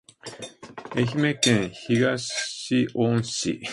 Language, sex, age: Japanese, male, 50-59